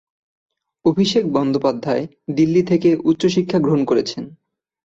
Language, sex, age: Bengali, male, 19-29